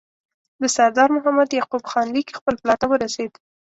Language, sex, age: Pashto, female, 19-29